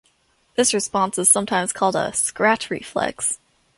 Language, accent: English, United States English